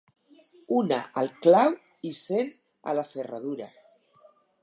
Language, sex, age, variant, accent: Catalan, female, 60-69, Nord-Occidental, nord-occidental